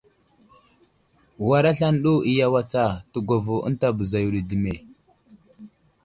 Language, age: Wuzlam, 19-29